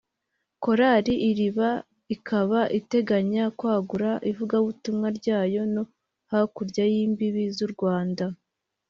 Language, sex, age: Kinyarwanda, female, 19-29